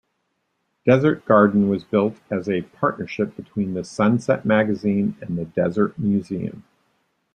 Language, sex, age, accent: English, male, 60-69, United States English